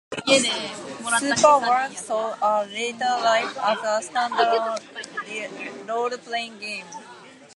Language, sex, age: English, female, 19-29